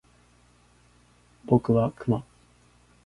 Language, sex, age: Japanese, male, 19-29